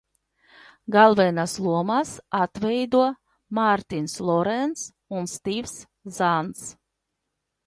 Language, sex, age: Latvian, female, 40-49